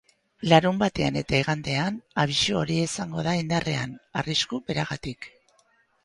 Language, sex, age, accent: Basque, female, 50-59, Erdialdekoa edo Nafarra (Gipuzkoa, Nafarroa)